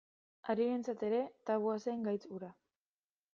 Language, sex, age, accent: Basque, female, 19-29, Mendebalekoa (Araba, Bizkaia, Gipuzkoako mendebaleko herri batzuk)